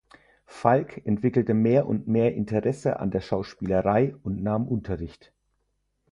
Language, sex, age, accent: German, male, 30-39, Deutschland Deutsch